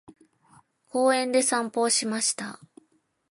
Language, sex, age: Japanese, female, 19-29